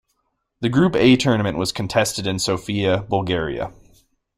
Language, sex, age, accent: English, male, 19-29, United States English